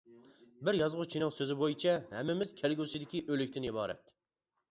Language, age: Uyghur, 19-29